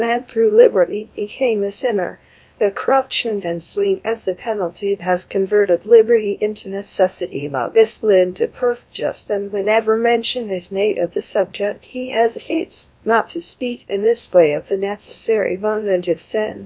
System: TTS, GlowTTS